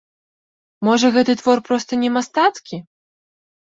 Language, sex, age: Belarusian, female, 30-39